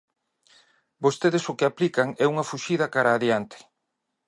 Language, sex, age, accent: Galician, male, 40-49, Normativo (estándar)